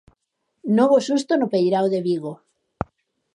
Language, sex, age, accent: Galician, female, 40-49, Oriental (común en zona oriental)